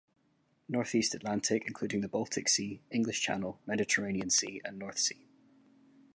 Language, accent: English, Scottish English